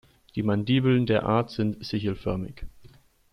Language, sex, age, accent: German, male, 19-29, Deutschland Deutsch